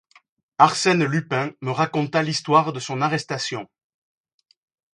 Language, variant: French, Français de métropole